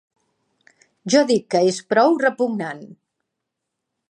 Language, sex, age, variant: Catalan, female, 50-59, Central